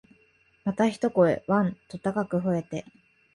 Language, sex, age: Japanese, female, 19-29